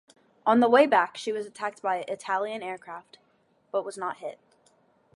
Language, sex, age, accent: English, female, under 19, United States English